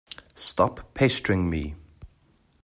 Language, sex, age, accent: English, male, 30-39, Southern African (South Africa, Zimbabwe, Namibia)